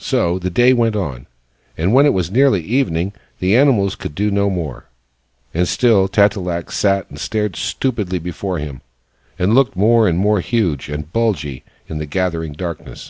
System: none